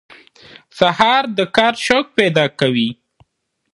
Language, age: Pashto, 19-29